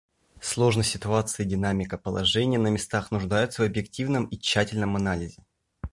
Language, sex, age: Russian, male, under 19